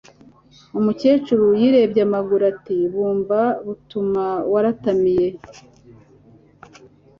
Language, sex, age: Kinyarwanda, female, 50-59